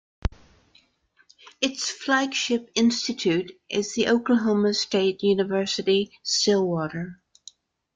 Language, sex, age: English, female, 70-79